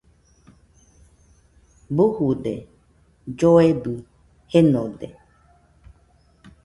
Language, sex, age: Nüpode Huitoto, female, 40-49